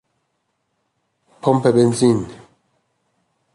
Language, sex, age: Persian, male, 30-39